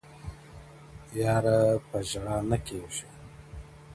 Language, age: Pashto, 30-39